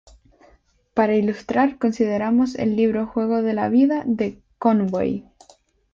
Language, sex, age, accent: Spanish, female, 19-29, España: Islas Canarias